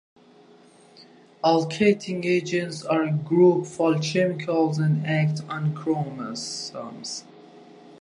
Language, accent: English, United States English